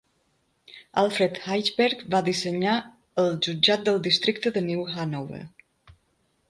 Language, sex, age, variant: Catalan, female, 50-59, Balear